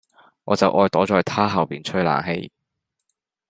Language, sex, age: Cantonese, male, 19-29